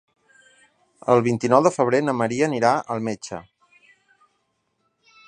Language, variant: Catalan, Central